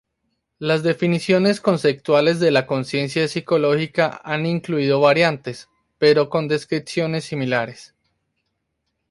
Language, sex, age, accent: Spanish, male, 19-29, Andino-Pacífico: Colombia, Perú, Ecuador, oeste de Bolivia y Venezuela andina